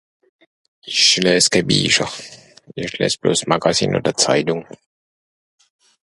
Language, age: Swiss German, 40-49